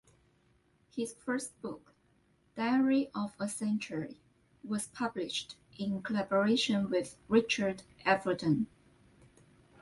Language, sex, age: English, female, 30-39